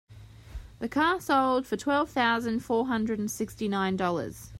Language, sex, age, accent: English, female, 19-29, Australian English